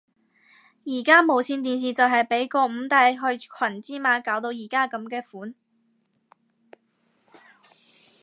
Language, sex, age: Cantonese, female, 19-29